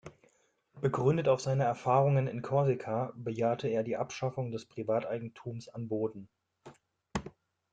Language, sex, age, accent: German, male, 30-39, Deutschland Deutsch